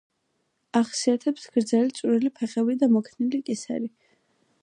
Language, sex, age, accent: Georgian, female, under 19, მშვიდი